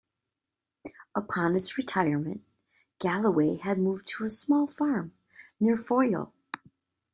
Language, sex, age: English, female, 50-59